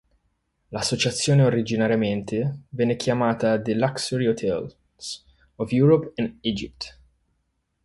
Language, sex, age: Italian, male, 30-39